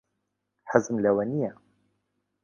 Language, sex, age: Central Kurdish, male, 19-29